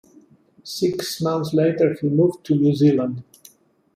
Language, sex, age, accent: English, male, 60-69, United States English